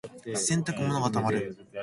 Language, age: Japanese, 19-29